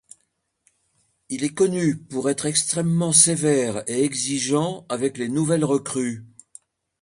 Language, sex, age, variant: French, male, 70-79, Français de métropole